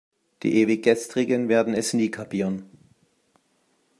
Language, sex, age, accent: German, male, 50-59, Deutschland Deutsch